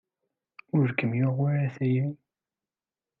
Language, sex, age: Kabyle, male, 19-29